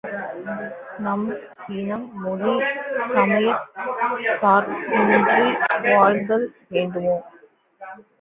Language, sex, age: Tamil, female, 19-29